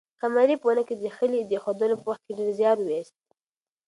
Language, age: Pashto, 19-29